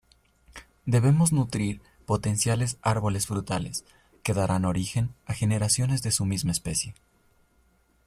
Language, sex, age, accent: Spanish, male, 19-29, Andino-Pacífico: Colombia, Perú, Ecuador, oeste de Bolivia y Venezuela andina